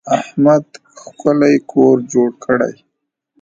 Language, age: Pashto, 19-29